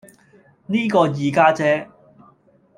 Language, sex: Cantonese, male